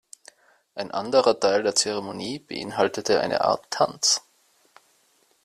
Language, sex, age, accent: German, male, 30-39, Österreichisches Deutsch